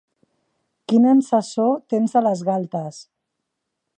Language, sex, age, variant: Catalan, female, 40-49, Central